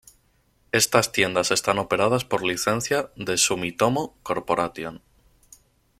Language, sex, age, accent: Spanish, male, 19-29, España: Centro-Sur peninsular (Madrid, Toledo, Castilla-La Mancha)